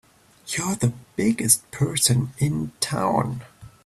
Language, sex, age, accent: English, male, 30-39, England English